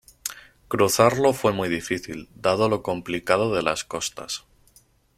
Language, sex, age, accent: Spanish, male, 19-29, España: Centro-Sur peninsular (Madrid, Toledo, Castilla-La Mancha)